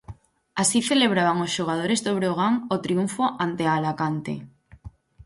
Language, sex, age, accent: Galician, female, 19-29, Normativo (estándar)